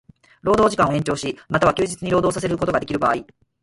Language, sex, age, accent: Japanese, female, 40-49, 関西弁